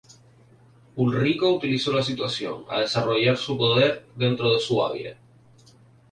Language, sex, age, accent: Spanish, male, 19-29, España: Islas Canarias